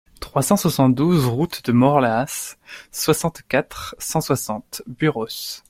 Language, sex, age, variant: French, male, 19-29, Français de métropole